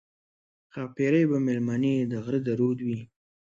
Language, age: Pashto, under 19